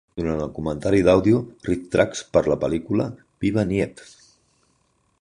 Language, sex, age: Catalan, male, 50-59